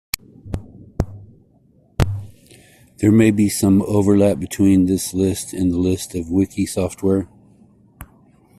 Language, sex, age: English, male, 40-49